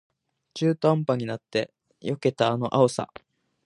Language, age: Japanese, 19-29